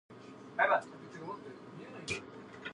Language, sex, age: English, female, under 19